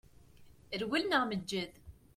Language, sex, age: Kabyle, female, 19-29